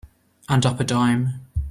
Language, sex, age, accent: English, male, 19-29, England English